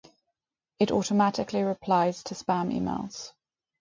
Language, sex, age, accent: English, female, 30-39, England English